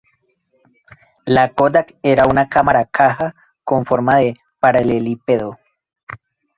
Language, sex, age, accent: Spanish, male, 19-29, Andino-Pacífico: Colombia, Perú, Ecuador, oeste de Bolivia y Venezuela andina